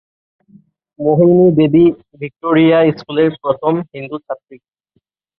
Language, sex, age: Bengali, male, 19-29